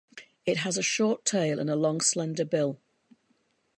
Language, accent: English, England English